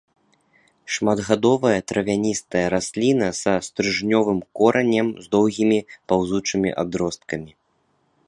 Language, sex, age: Belarusian, male, 19-29